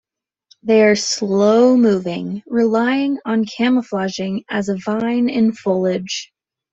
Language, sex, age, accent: English, female, 19-29, United States English